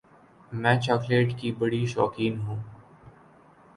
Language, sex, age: Urdu, male, 19-29